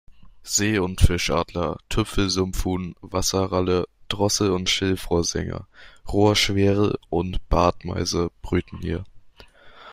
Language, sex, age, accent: German, male, under 19, Deutschland Deutsch